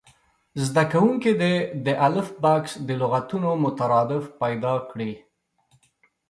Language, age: Pashto, 30-39